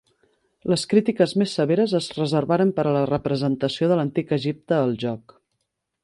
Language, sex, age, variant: Catalan, female, 30-39, Central